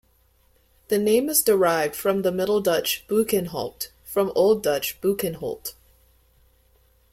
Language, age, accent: English, under 19, United States English